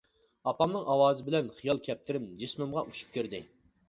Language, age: Uyghur, 19-29